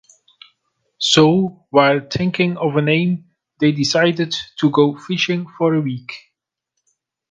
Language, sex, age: English, male, 40-49